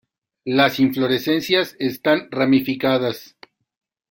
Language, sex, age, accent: Spanish, male, 40-49, México